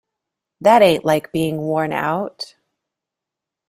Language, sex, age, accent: English, female, 40-49, United States English